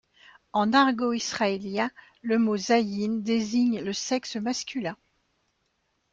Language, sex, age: French, female, 60-69